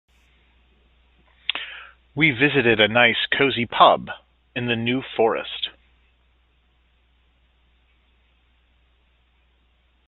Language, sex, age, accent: English, male, 40-49, United States English